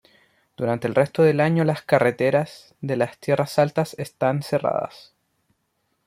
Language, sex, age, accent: Spanish, male, 19-29, Chileno: Chile, Cuyo